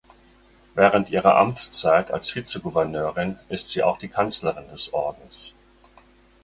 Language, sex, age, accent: German, male, 60-69, Deutschland Deutsch